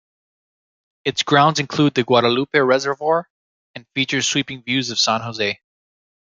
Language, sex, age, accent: English, male, 19-29, United States English